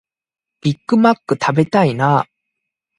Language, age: Japanese, 19-29